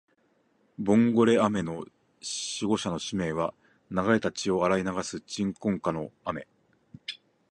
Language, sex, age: Japanese, male, 40-49